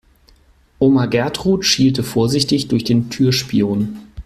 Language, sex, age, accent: German, male, 30-39, Deutschland Deutsch